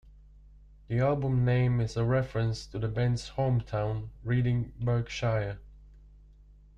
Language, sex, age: English, male, 19-29